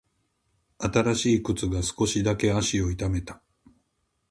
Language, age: Japanese, 50-59